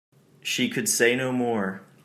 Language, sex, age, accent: English, male, 19-29, United States English